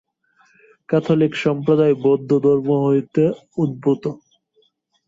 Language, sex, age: Bengali, male, 19-29